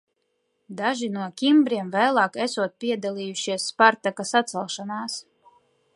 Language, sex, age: Latvian, female, 19-29